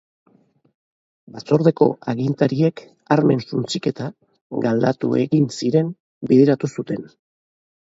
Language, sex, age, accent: Basque, male, 50-59, Erdialdekoa edo Nafarra (Gipuzkoa, Nafarroa)